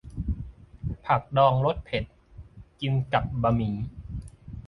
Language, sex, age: Thai, male, 30-39